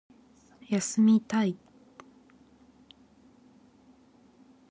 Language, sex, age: Japanese, female, 19-29